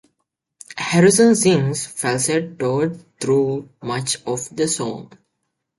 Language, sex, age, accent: English, male, 19-29, United States English